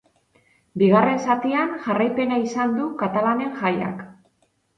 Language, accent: Basque, Mendebalekoa (Araba, Bizkaia, Gipuzkoako mendebaleko herri batzuk)